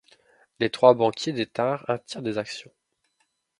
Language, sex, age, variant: French, male, 19-29, Français de métropole